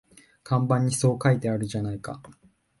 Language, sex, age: Japanese, male, 19-29